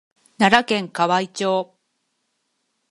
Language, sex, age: Japanese, female, 30-39